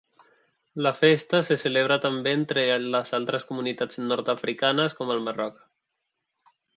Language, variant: Catalan, Central